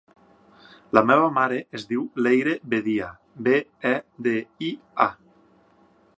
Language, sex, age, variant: Catalan, male, 30-39, Septentrional